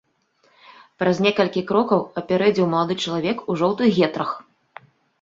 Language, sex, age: Belarusian, female, 30-39